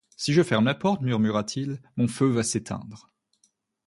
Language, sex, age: French, female, 19-29